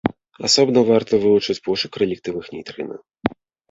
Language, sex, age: Belarusian, male, 30-39